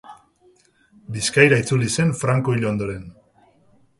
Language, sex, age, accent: Basque, male, 40-49, Mendebalekoa (Araba, Bizkaia, Gipuzkoako mendebaleko herri batzuk)